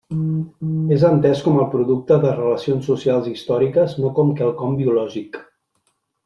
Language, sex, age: Catalan, male, 30-39